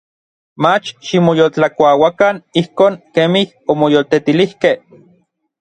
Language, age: Orizaba Nahuatl, 30-39